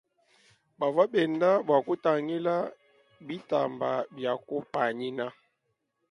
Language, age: Luba-Lulua, 19-29